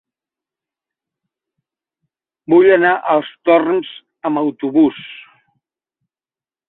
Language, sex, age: Catalan, male, 50-59